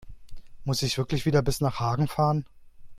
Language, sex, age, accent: German, male, 30-39, Deutschland Deutsch